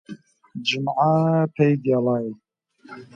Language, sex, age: Gurani, male, 40-49